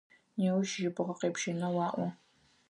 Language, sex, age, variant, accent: Adyghe, female, under 19, Адыгабзэ (Кирил, пстэумэ зэдыряе), Кıэмгуй (Çemguy)